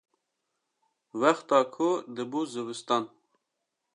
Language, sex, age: Kurdish, male, under 19